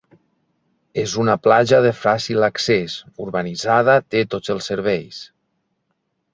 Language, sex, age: Catalan, male, 50-59